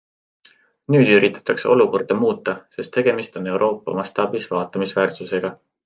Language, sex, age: Estonian, male, 19-29